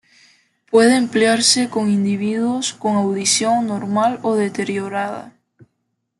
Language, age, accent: Spanish, 19-29, Caribe: Cuba, Venezuela, Puerto Rico, República Dominicana, Panamá, Colombia caribeña, México caribeño, Costa del golfo de México